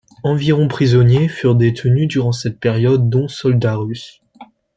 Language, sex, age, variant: French, male, 19-29, Français de métropole